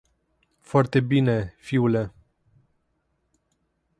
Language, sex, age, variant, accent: Romanian, male, 19-29, Romanian-Romania, Muntenesc